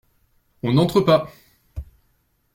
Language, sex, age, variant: French, male, 19-29, Français de métropole